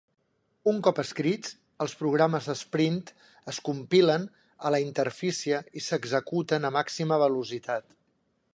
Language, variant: Catalan, Central